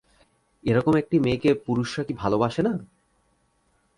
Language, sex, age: Bengali, male, 19-29